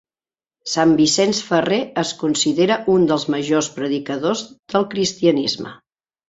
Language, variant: Catalan, Central